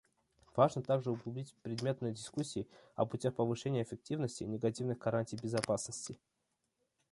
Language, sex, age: Russian, male, 19-29